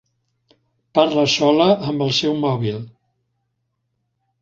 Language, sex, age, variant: Catalan, male, 70-79, Central